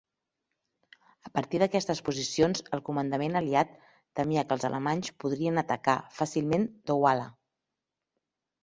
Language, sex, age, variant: Catalan, female, 40-49, Central